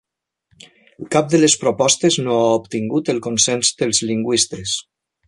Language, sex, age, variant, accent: Catalan, male, 50-59, Valencià central, valencià